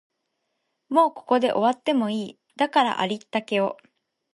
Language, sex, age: Japanese, female, 19-29